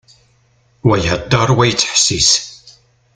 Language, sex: Kabyle, male